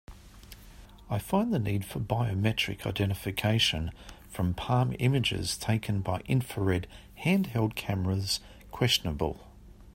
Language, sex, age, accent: English, male, 50-59, Australian English